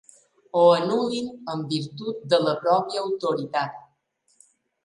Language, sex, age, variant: Catalan, female, 40-49, Balear